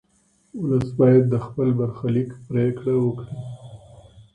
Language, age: Pashto, 30-39